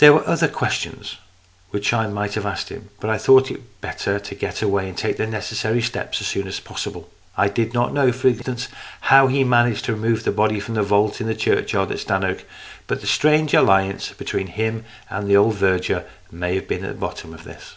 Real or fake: real